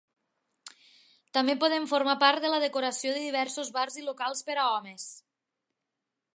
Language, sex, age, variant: Catalan, female, 19-29, Nord-Occidental